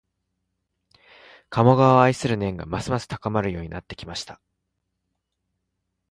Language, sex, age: Japanese, male, 40-49